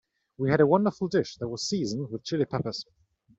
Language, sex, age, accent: English, male, 19-29, England English